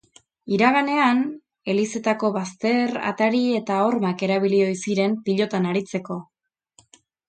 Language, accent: Basque, Erdialdekoa edo Nafarra (Gipuzkoa, Nafarroa)